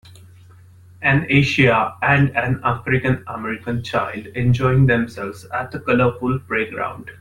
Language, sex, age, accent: English, male, 19-29, India and South Asia (India, Pakistan, Sri Lanka)